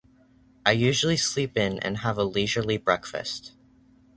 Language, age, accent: English, under 19, United States English